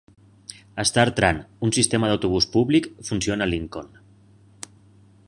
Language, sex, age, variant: Catalan, male, 40-49, Central